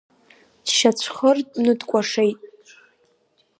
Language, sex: Abkhazian, female